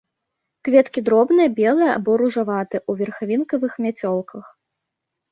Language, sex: Belarusian, female